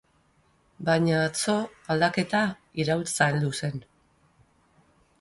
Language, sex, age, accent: Basque, female, 50-59, Mendebalekoa (Araba, Bizkaia, Gipuzkoako mendebaleko herri batzuk)